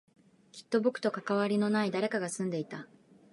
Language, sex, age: Japanese, female, 19-29